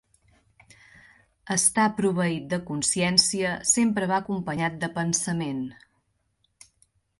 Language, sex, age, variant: Catalan, female, 30-39, Central